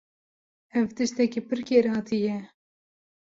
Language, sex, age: Kurdish, female, 19-29